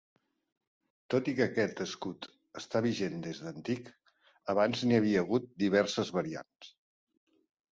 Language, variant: Catalan, Central